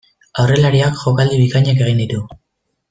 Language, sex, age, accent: Basque, female, 19-29, Mendebalekoa (Araba, Bizkaia, Gipuzkoako mendebaleko herri batzuk)